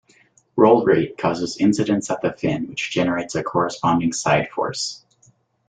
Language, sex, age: English, male, 19-29